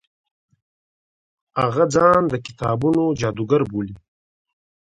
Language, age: Pashto, 30-39